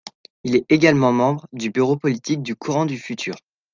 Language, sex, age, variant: French, male, under 19, Français de métropole